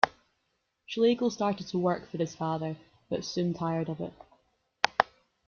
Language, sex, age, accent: English, female, 19-29, Scottish English